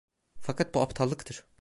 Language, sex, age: Turkish, male, 19-29